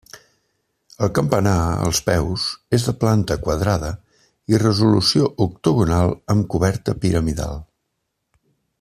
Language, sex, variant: Catalan, male, Central